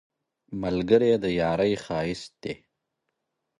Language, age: Pashto, 30-39